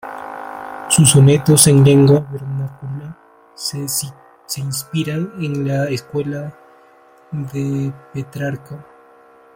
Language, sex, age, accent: Spanish, male, 19-29, Andino-Pacífico: Colombia, Perú, Ecuador, oeste de Bolivia y Venezuela andina